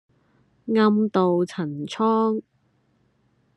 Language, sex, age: Cantonese, female, 19-29